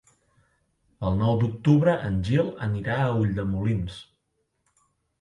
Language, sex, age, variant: Catalan, male, 30-39, Central